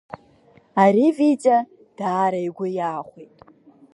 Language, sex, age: Abkhazian, female, under 19